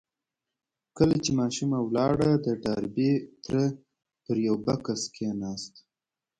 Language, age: Pashto, 19-29